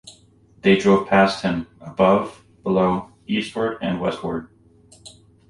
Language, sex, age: English, male, 19-29